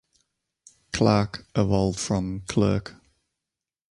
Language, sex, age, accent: English, male, 30-39, England English